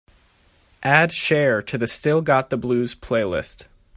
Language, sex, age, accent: English, male, 19-29, United States English